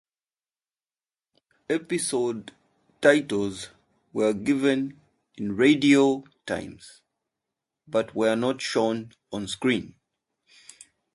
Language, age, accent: English, 19-29, United States English; England English